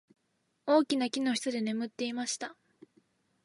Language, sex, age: Japanese, female, 19-29